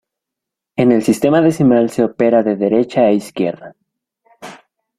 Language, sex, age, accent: Spanish, male, under 19, México